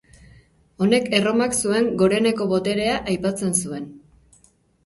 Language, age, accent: Basque, 40-49, Erdialdekoa edo Nafarra (Gipuzkoa, Nafarroa)